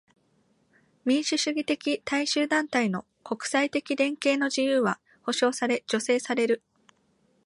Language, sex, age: Japanese, female, 19-29